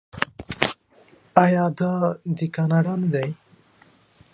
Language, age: Pashto, 19-29